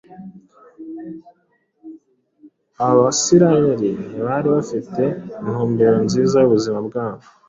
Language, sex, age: Kinyarwanda, male, 19-29